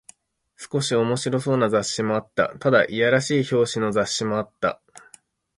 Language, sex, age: Japanese, male, 30-39